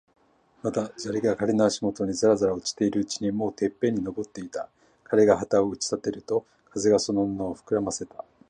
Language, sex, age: Japanese, male, 50-59